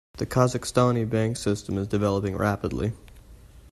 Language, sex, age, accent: English, male, under 19, United States English